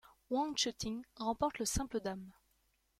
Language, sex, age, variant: French, female, 19-29, Français de métropole